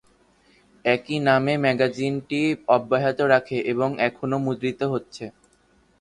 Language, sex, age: Bengali, male, under 19